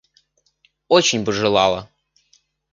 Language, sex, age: Russian, male, 19-29